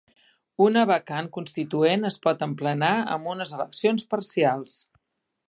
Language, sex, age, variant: Catalan, female, 50-59, Central